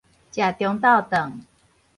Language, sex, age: Min Nan Chinese, female, 40-49